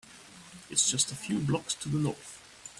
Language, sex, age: English, male, 30-39